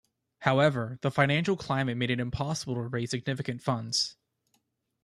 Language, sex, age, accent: English, male, under 19, United States English